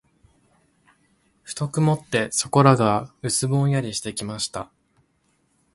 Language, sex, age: Japanese, male, 19-29